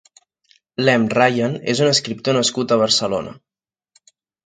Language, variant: Catalan, Central